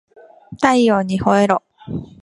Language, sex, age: Japanese, female, 19-29